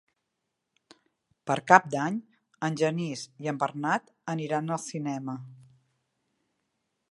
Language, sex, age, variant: Catalan, female, 50-59, Central